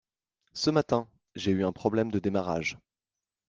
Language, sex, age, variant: French, male, 30-39, Français de métropole